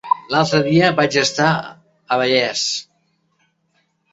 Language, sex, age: Catalan, male, 60-69